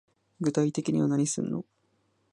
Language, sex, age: Japanese, female, 90+